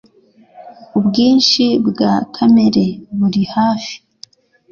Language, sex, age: Kinyarwanda, female, 40-49